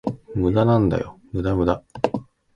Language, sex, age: Japanese, male, 40-49